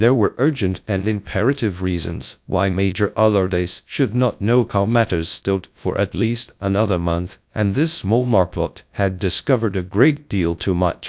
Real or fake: fake